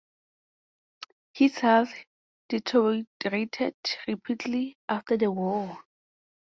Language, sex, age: English, female, 19-29